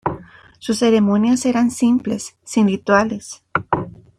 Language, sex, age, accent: Spanish, female, 30-39, América central